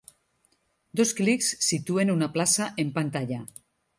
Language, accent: Catalan, valencià